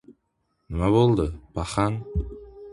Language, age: Uzbek, 19-29